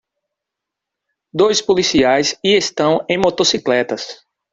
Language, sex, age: Portuguese, male, 30-39